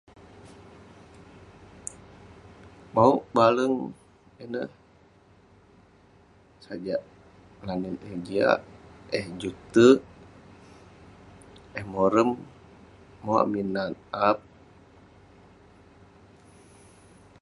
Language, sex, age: Western Penan, male, 19-29